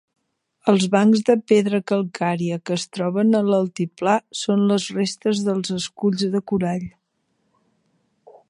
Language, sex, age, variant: Catalan, female, 50-59, Central